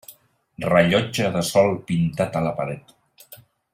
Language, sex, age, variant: Catalan, male, 40-49, Central